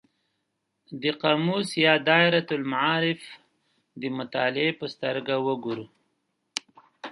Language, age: Pashto, 30-39